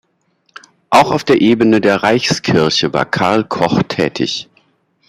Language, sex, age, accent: German, male, 50-59, Deutschland Deutsch